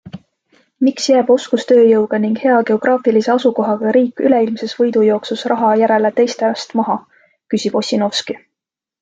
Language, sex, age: Estonian, female, 19-29